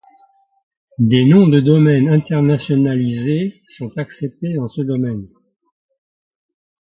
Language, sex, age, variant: French, male, 80-89, Français de métropole